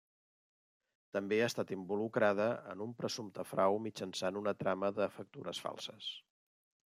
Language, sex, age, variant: Catalan, male, 50-59, Central